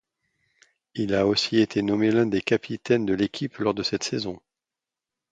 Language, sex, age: French, male, 40-49